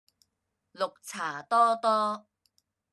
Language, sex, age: Cantonese, female, 30-39